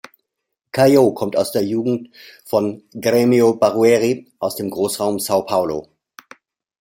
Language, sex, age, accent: German, male, 50-59, Deutschland Deutsch